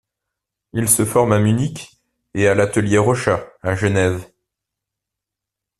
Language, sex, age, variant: French, male, 30-39, Français de métropole